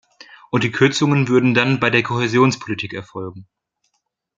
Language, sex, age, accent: German, male, 30-39, Deutschland Deutsch